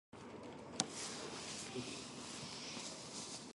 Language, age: Japanese, 19-29